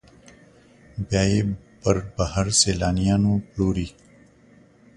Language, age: Pashto, 30-39